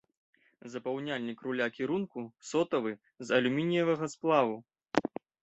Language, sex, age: Belarusian, male, 19-29